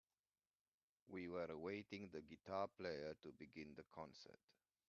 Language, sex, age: English, male, 50-59